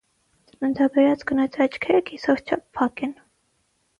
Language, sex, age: Armenian, female, under 19